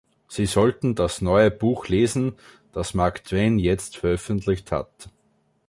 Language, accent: German, Österreichisches Deutsch